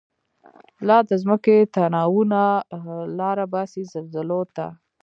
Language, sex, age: Pashto, female, 19-29